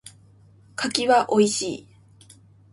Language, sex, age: Japanese, female, 19-29